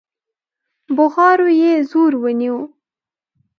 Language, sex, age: Pashto, female, 19-29